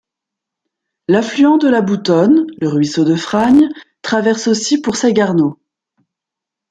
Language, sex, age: French, female, 40-49